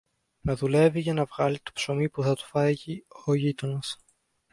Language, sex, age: Greek, male, under 19